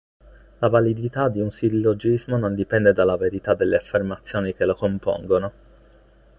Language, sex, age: Italian, male, 19-29